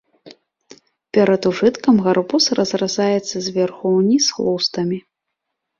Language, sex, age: Belarusian, female, 19-29